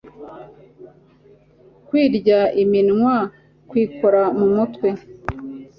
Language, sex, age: Kinyarwanda, female, 50-59